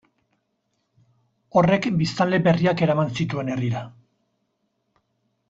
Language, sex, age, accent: Basque, male, 50-59, Erdialdekoa edo Nafarra (Gipuzkoa, Nafarroa)